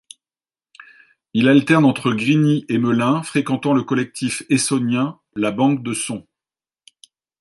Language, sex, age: French, male, 50-59